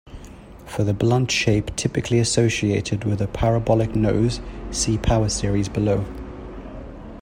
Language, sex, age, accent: English, male, 19-29, England English